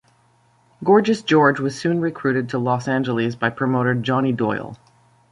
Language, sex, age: English, female, 40-49